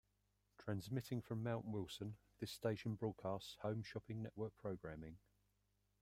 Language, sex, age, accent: English, male, 50-59, England English